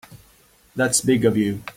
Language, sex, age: English, male, 30-39